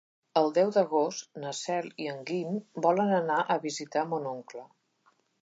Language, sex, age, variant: Catalan, female, 60-69, Central